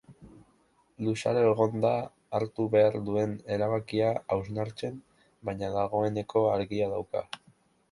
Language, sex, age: Basque, male, under 19